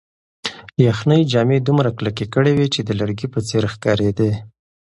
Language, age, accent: Pashto, 30-39, پکتیا ولایت، احمدزی